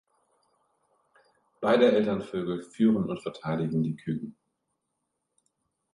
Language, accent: German, Deutschland Deutsch